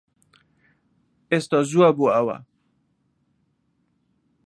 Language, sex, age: Central Kurdish, male, 19-29